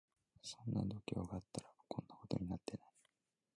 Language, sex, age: Japanese, male, 19-29